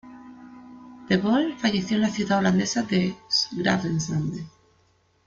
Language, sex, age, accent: Spanish, female, 30-39, España: Centro-Sur peninsular (Madrid, Toledo, Castilla-La Mancha)